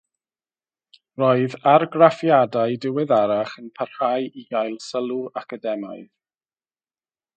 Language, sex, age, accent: Welsh, male, 30-39, Y Deyrnas Unedig Cymraeg